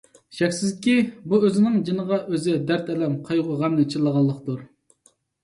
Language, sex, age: Uyghur, male, 30-39